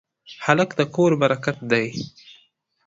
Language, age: Pashto, 19-29